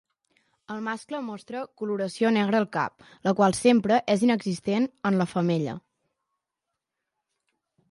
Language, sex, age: Catalan, male, 40-49